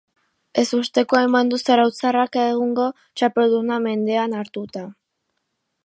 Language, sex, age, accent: Basque, female, 40-49, Erdialdekoa edo Nafarra (Gipuzkoa, Nafarroa)